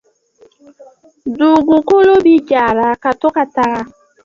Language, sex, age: Dyula, female, 19-29